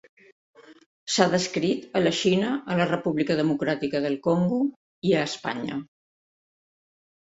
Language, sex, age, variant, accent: Catalan, female, 70-79, Central, central